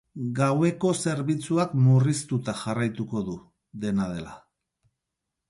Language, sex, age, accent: Basque, male, 40-49, Mendebalekoa (Araba, Bizkaia, Gipuzkoako mendebaleko herri batzuk)